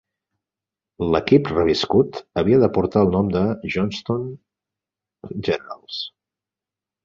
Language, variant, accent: Catalan, Central, Barceloní